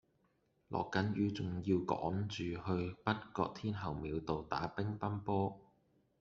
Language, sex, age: Cantonese, male, 19-29